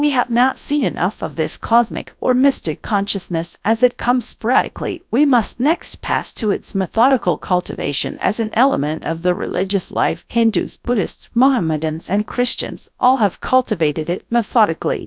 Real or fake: fake